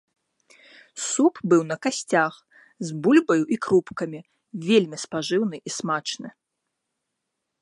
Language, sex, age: Belarusian, female, 19-29